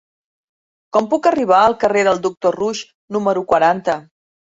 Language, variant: Catalan, Central